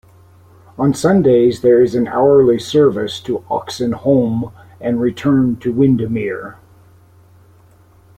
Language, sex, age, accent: English, male, 60-69, Canadian English